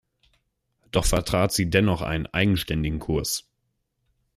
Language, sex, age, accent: German, male, under 19, Deutschland Deutsch